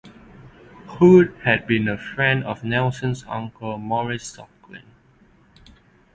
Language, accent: English, Singaporean English